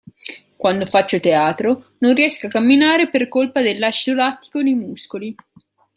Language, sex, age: Italian, female, 19-29